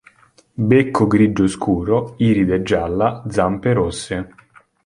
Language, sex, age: Italian, male, 19-29